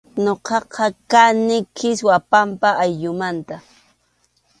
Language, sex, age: Arequipa-La Unión Quechua, female, 30-39